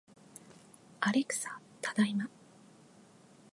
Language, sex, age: Japanese, female, 30-39